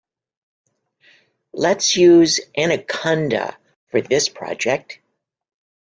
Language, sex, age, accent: English, female, 50-59, United States English